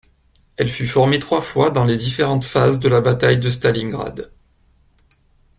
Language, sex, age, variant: French, male, 19-29, Français de métropole